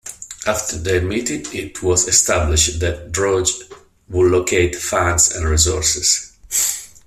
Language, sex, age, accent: English, male, 50-59, England English